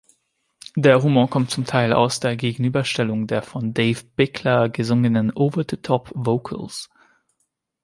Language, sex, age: German, male, 19-29